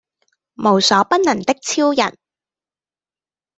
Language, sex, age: Cantonese, female, 19-29